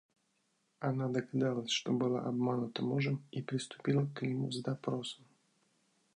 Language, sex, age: Russian, male, 40-49